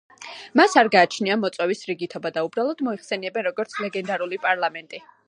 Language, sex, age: Georgian, female, 19-29